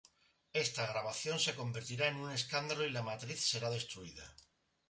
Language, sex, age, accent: Spanish, male, 60-69, España: Sur peninsular (Andalucia, Extremadura, Murcia)